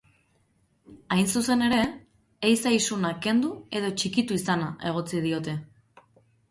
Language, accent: Basque, Erdialdekoa edo Nafarra (Gipuzkoa, Nafarroa)